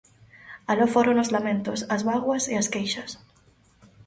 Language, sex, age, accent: Galician, female, 19-29, Normativo (estándar)